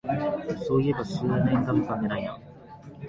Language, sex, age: Japanese, male, 19-29